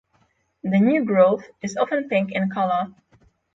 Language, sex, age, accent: English, female, 19-29, Slavic; polish